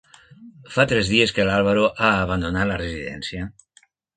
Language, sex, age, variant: Catalan, male, 60-69, Nord-Occidental